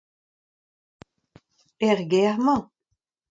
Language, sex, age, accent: Breton, female, 40-49, Kerneveg